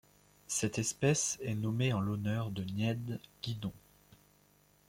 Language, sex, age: French, male, 19-29